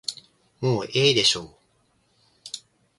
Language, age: Japanese, 19-29